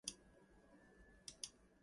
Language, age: English, 19-29